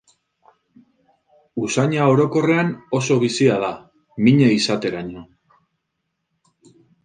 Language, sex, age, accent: Basque, male, 30-39, Mendebalekoa (Araba, Bizkaia, Gipuzkoako mendebaleko herri batzuk)